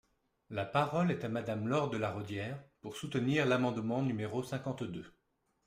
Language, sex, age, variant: French, male, 30-39, Français de métropole